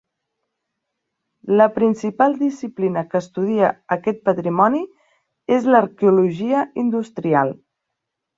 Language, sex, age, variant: Catalan, female, 30-39, Central